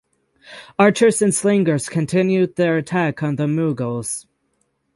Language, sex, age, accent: English, male, 19-29, United States English; England English